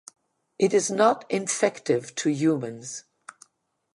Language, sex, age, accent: English, female, 70-79, United States English